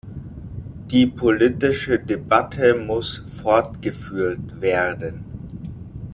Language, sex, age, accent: German, male, 30-39, Deutschland Deutsch